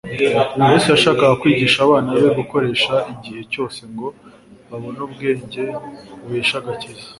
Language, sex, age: Kinyarwanda, male, 19-29